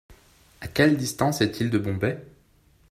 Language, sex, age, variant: French, male, 19-29, Français de métropole